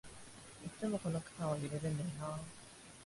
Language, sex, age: Japanese, female, 19-29